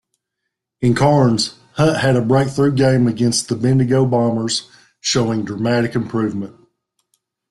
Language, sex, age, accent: English, male, 40-49, United States English